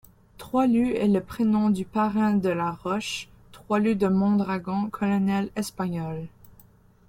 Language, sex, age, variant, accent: French, female, under 19, Français d'Amérique du Nord, Français du Canada